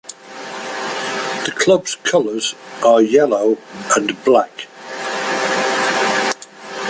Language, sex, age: English, male, 60-69